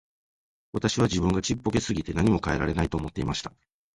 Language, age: Japanese, 40-49